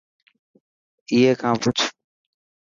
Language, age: Dhatki, 19-29